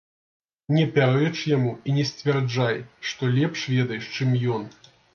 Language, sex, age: Belarusian, male, 30-39